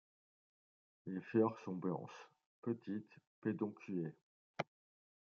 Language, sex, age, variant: French, male, 40-49, Français de métropole